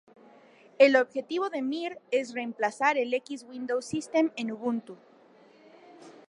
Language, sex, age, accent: Spanish, female, 19-29, México